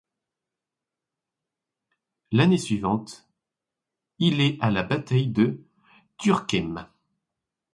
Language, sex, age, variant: French, male, 19-29, Français de métropole